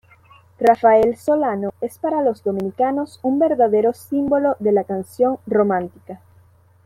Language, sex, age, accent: Spanish, female, 19-29, Caribe: Cuba, Venezuela, Puerto Rico, República Dominicana, Panamá, Colombia caribeña, México caribeño, Costa del golfo de México